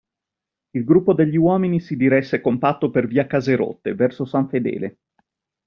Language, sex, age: Italian, male, 50-59